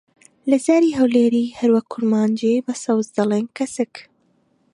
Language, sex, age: Central Kurdish, female, 19-29